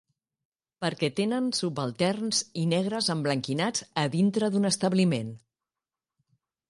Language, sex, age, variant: Catalan, female, 50-59, Central